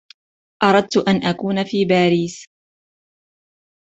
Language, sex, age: Arabic, female, 19-29